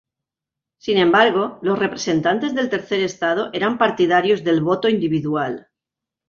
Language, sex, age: Spanish, female, 50-59